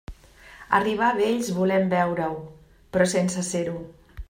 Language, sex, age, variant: Catalan, female, 50-59, Central